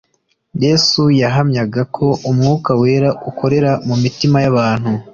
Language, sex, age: Kinyarwanda, male, 19-29